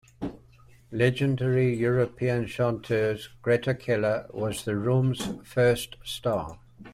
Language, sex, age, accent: English, male, 70-79, New Zealand English